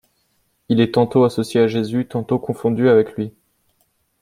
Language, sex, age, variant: French, male, 19-29, Français de métropole